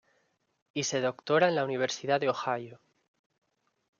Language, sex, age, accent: Spanish, male, 19-29, España: Norte peninsular (Asturias, Castilla y León, Cantabria, País Vasco, Navarra, Aragón, La Rioja, Guadalajara, Cuenca)